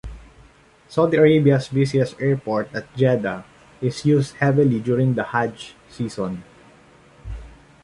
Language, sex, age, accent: English, male, 40-49, Filipino